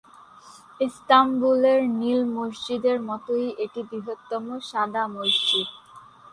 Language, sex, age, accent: Bengali, female, 19-29, Native